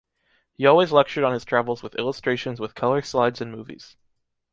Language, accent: English, United States English